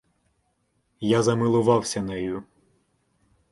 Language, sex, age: Ukrainian, male, 19-29